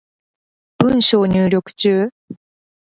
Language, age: Japanese, 19-29